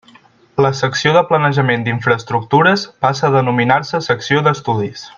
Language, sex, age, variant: Catalan, male, 19-29, Central